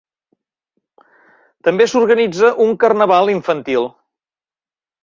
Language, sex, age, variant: Catalan, male, 60-69, Central